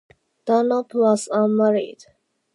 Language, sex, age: English, female, under 19